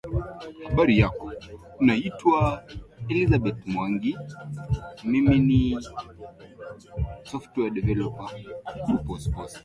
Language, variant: Swahili, Kiswahili cha Bara ya Kenya